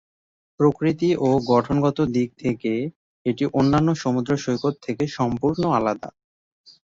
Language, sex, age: Bengali, male, 19-29